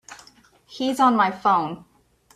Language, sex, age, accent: English, female, 40-49, United States English